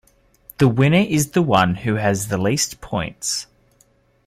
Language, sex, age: English, male, 19-29